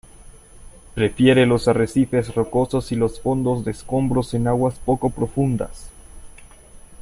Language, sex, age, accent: Spanish, male, 19-29, América central